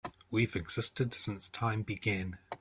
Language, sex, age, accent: English, male, 30-39, New Zealand English